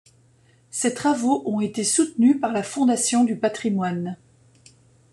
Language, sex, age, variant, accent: French, female, 40-49, Français d'Europe, Français de Belgique